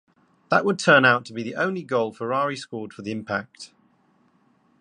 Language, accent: English, England English